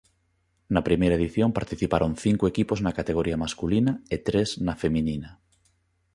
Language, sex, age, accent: Galician, male, 30-39, Normativo (estándar)